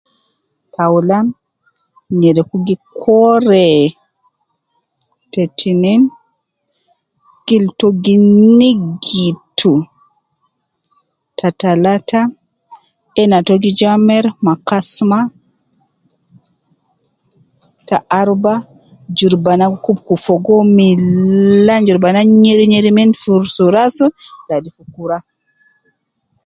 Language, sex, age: Nubi, female, 30-39